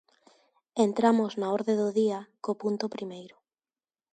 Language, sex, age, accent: Galician, female, 19-29, Normativo (estándar)